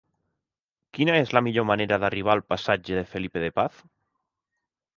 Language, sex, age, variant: Catalan, male, 30-39, Central